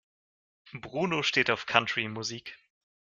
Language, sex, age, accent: German, male, 19-29, Russisch Deutsch